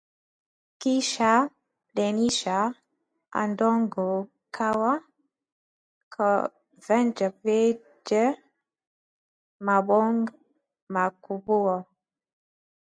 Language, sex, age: English, female, 19-29